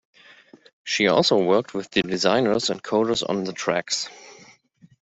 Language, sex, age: English, male, 30-39